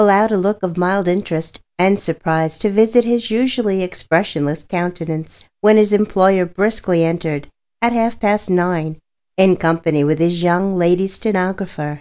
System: none